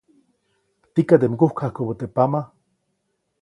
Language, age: Copainalá Zoque, 40-49